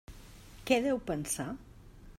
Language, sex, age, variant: Catalan, female, 50-59, Central